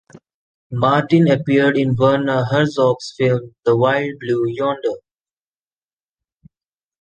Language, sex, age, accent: English, male, 19-29, India and South Asia (India, Pakistan, Sri Lanka)